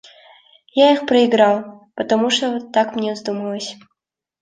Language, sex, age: Russian, female, 19-29